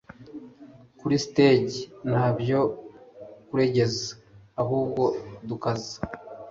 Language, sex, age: Kinyarwanda, male, 40-49